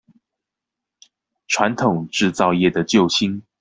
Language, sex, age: Chinese, male, 19-29